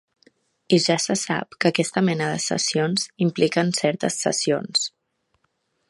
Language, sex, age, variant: Catalan, female, 19-29, Central